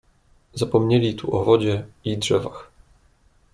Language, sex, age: Polish, male, 19-29